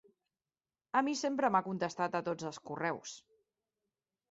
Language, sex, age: Catalan, female, 30-39